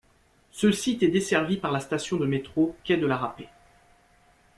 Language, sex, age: French, male, 30-39